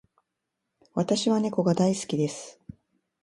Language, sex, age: Japanese, female, 40-49